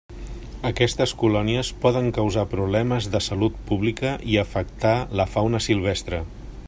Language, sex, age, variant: Catalan, male, 50-59, Central